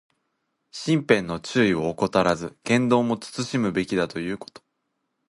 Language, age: Japanese, under 19